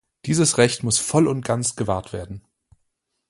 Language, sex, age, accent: German, male, 19-29, Deutschland Deutsch